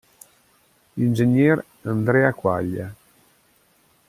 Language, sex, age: Italian, male, 50-59